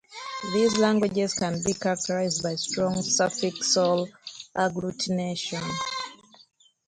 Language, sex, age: English, female, 19-29